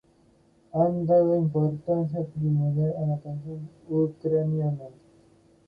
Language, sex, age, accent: Spanish, male, under 19, España: Centro-Sur peninsular (Madrid, Toledo, Castilla-La Mancha)